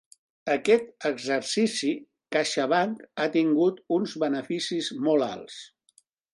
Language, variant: Catalan, Central